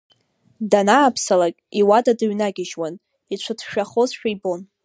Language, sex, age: Abkhazian, female, 19-29